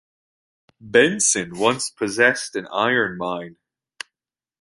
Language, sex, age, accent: English, male, 19-29, United States English